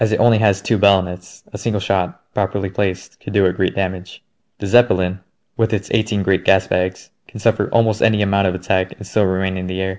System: none